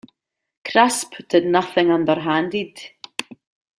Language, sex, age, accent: English, female, 40-49, Scottish English